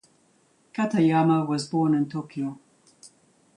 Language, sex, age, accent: English, female, 70-79, New Zealand English